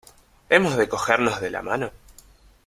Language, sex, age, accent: Spanish, male, 19-29, Rioplatense: Argentina, Uruguay, este de Bolivia, Paraguay